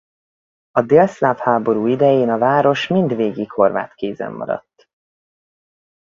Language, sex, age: Hungarian, male, 30-39